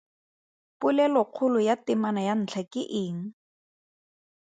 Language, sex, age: Tswana, female, 30-39